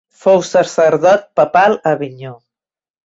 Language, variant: Catalan, Central